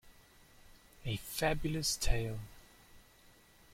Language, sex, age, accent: English, male, 19-29, Southern African (South Africa, Zimbabwe, Namibia)